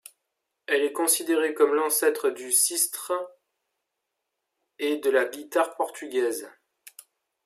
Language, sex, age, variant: French, male, 30-39, Français de métropole